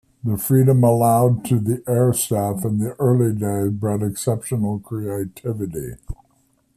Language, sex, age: English, male, 70-79